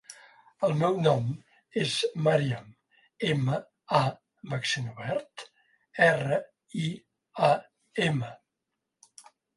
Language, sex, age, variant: Catalan, male, 70-79, Central